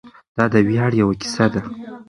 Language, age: Pashto, 19-29